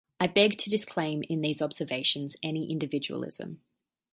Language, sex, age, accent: English, female, 19-29, Australian English